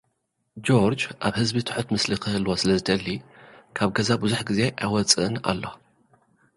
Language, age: Tigrinya, 40-49